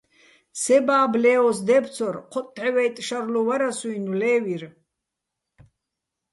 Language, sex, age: Bats, female, 60-69